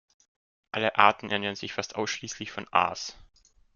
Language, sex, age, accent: German, male, 19-29, Österreichisches Deutsch